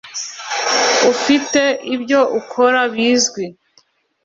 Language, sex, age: Kinyarwanda, female, 19-29